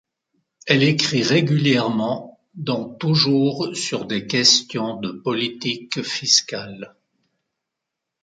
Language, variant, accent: French, Français d'Europe, Français de Suisse